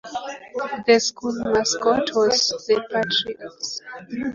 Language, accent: English, United States English